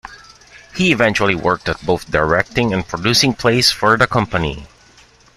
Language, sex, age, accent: English, male, 30-39, Filipino